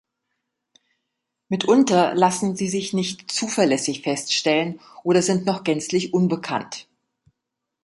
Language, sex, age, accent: German, female, 50-59, Deutschland Deutsch